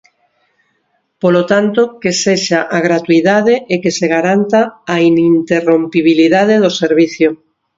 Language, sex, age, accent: Galician, female, 50-59, Oriental (común en zona oriental)